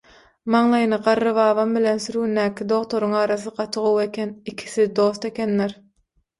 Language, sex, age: Turkmen, female, 19-29